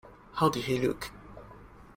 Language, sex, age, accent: English, male, 19-29, Malaysian English